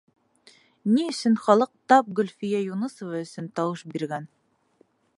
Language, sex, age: Bashkir, female, 19-29